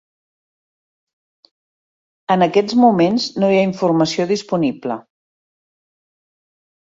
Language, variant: Catalan, Central